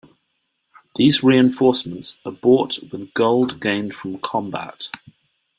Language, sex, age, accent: English, male, 30-39, England English